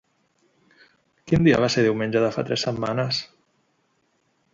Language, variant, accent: Catalan, Central, central